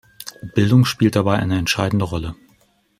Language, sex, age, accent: German, male, 40-49, Deutschland Deutsch